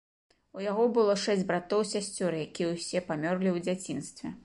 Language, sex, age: Belarusian, female, 30-39